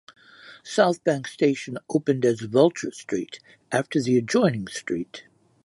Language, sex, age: English, male, 70-79